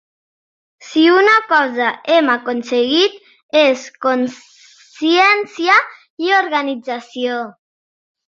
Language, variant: Catalan, Central